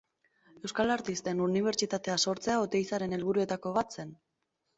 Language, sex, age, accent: Basque, female, 19-29, Mendebalekoa (Araba, Bizkaia, Gipuzkoako mendebaleko herri batzuk)